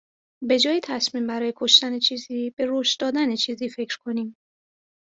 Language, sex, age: Persian, female, 30-39